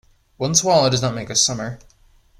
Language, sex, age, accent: English, male, under 19, United States English